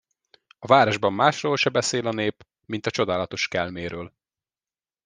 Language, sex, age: Hungarian, male, 30-39